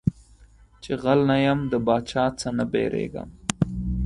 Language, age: Pashto, 19-29